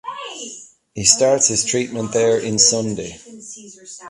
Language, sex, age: English, male, 40-49